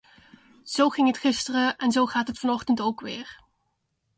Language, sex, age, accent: Dutch, female, 30-39, Nederlands Nederlands